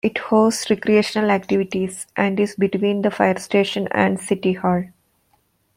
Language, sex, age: English, female, 40-49